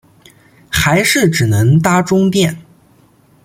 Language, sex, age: Chinese, male, 19-29